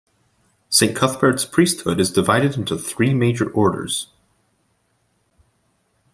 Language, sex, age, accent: English, male, 19-29, United States English